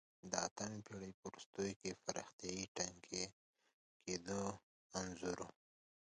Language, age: Pashto, 19-29